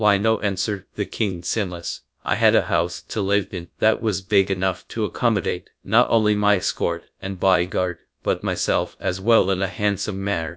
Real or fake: fake